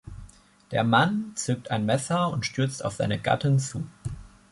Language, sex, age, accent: German, male, 19-29, Deutschland Deutsch